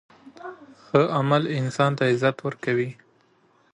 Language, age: Pashto, 19-29